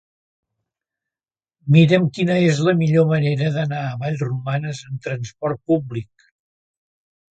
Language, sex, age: Catalan, male, 70-79